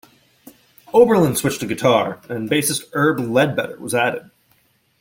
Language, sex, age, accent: English, male, 19-29, United States English